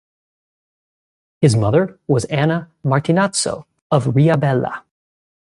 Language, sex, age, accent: English, male, 19-29, United States English